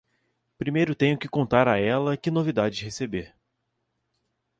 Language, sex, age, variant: Portuguese, male, 19-29, Portuguese (Brasil)